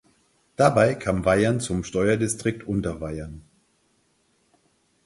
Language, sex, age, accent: German, male, 50-59, Deutschland Deutsch